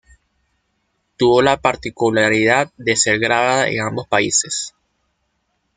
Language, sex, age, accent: Spanish, male, 19-29, Caribe: Cuba, Venezuela, Puerto Rico, República Dominicana, Panamá, Colombia caribeña, México caribeño, Costa del golfo de México